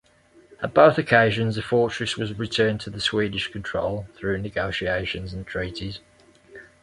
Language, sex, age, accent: English, male, 40-49, England English